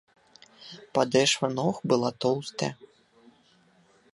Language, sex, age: Belarusian, female, 19-29